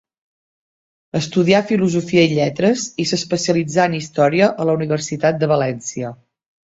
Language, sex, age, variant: Catalan, female, 50-59, Central